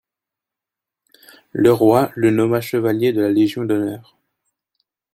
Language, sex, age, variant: French, male, 30-39, Français de métropole